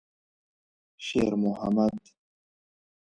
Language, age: Pashto, 19-29